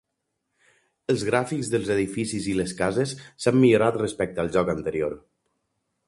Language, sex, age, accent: Catalan, male, 30-39, valencià